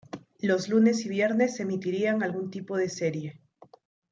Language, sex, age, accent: Spanish, female, 19-29, Andino-Pacífico: Colombia, Perú, Ecuador, oeste de Bolivia y Venezuela andina